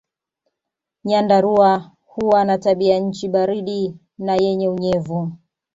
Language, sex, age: Swahili, female, 30-39